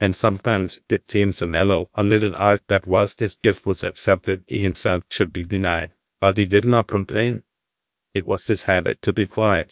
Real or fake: fake